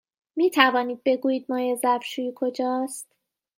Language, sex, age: Persian, female, 30-39